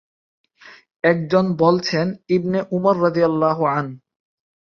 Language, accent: Bengali, Bangladeshi; শুদ্ধ বাংলা